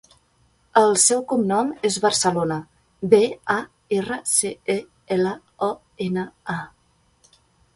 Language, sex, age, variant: Catalan, female, 30-39, Central